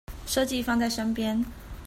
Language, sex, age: Chinese, female, 30-39